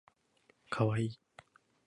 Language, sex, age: Japanese, male, 19-29